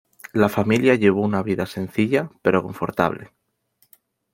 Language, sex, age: Spanish, male, 19-29